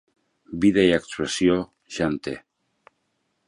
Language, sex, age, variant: Catalan, male, 40-49, Central